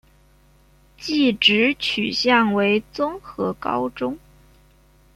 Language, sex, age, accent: Chinese, female, 19-29, 出生地：江西省